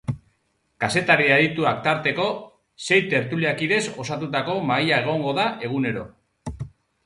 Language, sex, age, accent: Basque, male, 40-49, Mendebalekoa (Araba, Bizkaia, Gipuzkoako mendebaleko herri batzuk)